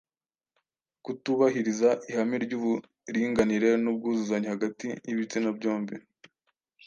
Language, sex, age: Kinyarwanda, male, 19-29